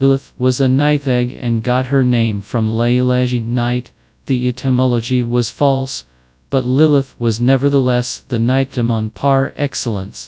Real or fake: fake